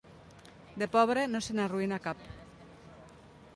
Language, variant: Catalan, Nord-Occidental